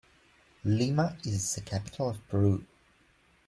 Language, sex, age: English, male, 30-39